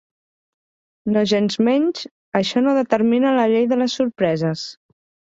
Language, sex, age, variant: Catalan, female, 30-39, Central